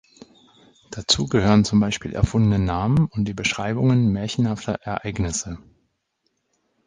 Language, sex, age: German, male, 30-39